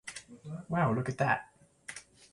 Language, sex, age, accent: English, male, 19-29, United States English